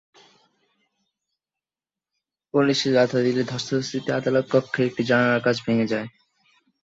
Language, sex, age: Bengali, male, under 19